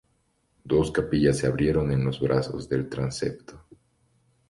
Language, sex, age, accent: Spanish, male, 19-29, Andino-Pacífico: Colombia, Perú, Ecuador, oeste de Bolivia y Venezuela andina